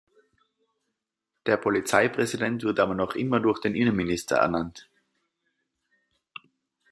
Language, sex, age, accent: German, male, 19-29, Österreichisches Deutsch